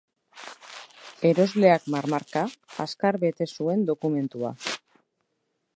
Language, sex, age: Basque, female, 30-39